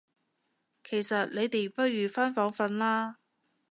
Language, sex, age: Cantonese, female, 30-39